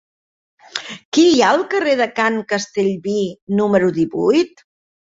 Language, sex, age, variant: Catalan, female, 60-69, Central